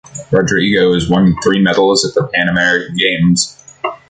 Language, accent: English, United States English